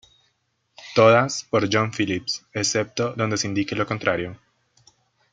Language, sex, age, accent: Spanish, male, 19-29, Andino-Pacífico: Colombia, Perú, Ecuador, oeste de Bolivia y Venezuela andina